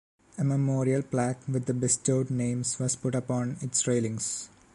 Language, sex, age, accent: English, male, under 19, India and South Asia (India, Pakistan, Sri Lanka)